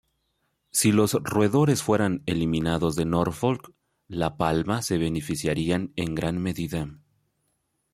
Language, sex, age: Spanish, male, 40-49